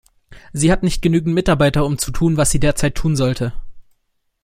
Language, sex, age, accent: German, male, 19-29, Deutschland Deutsch